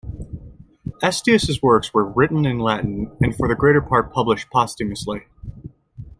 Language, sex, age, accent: English, male, 19-29, United States English